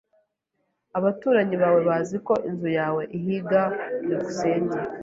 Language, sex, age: Kinyarwanda, female, 19-29